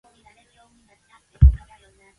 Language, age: English, 19-29